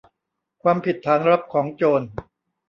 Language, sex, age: Thai, male, 50-59